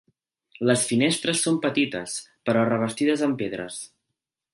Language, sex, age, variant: Catalan, male, 19-29, Central